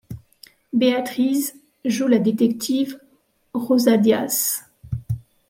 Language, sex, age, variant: French, female, 40-49, Français de métropole